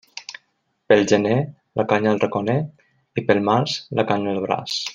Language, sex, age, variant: Catalan, male, 19-29, Nord-Occidental